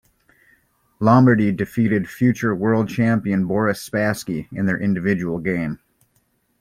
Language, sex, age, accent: English, male, 30-39, United States English